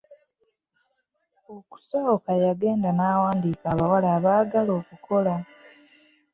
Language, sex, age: Ganda, female, 19-29